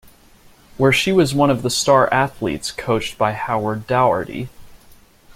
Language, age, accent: English, 19-29, United States English